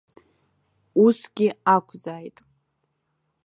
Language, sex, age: Abkhazian, female, under 19